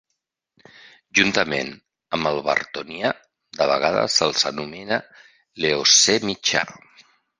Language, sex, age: Catalan, male, 50-59